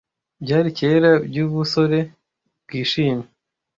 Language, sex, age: Kinyarwanda, male, 19-29